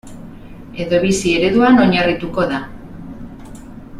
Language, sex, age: Basque, female, 40-49